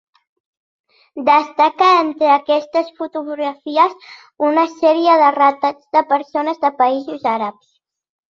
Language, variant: Catalan, Central